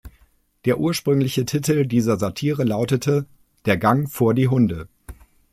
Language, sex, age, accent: German, male, 50-59, Deutschland Deutsch